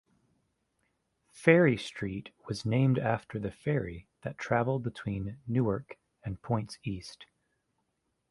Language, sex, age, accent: English, male, 30-39, United States English